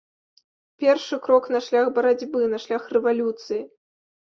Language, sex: Belarusian, female